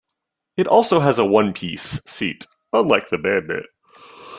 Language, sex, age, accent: English, male, 30-39, United States English